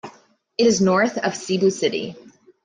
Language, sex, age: English, female, 30-39